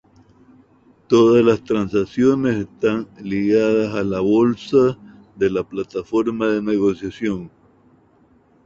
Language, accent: Spanish, Andino-Pacífico: Colombia, Perú, Ecuador, oeste de Bolivia y Venezuela andina